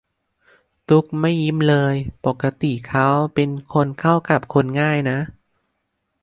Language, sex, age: Thai, male, under 19